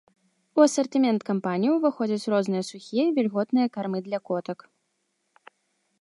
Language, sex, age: Belarusian, female, 19-29